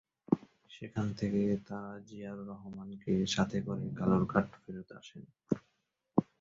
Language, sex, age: Bengali, male, 19-29